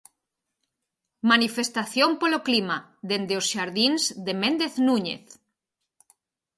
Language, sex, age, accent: Galician, female, 30-39, Central (gheada)